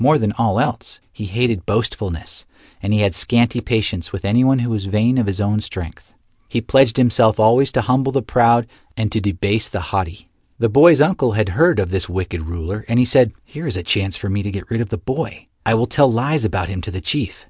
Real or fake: real